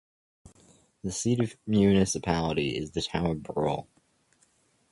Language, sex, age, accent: English, male, under 19, United States English